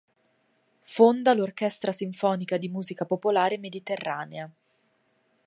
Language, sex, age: Italian, female, 19-29